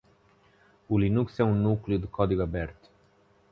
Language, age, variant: Portuguese, 40-49, Portuguese (Portugal)